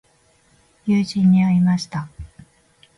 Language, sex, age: Japanese, female, 50-59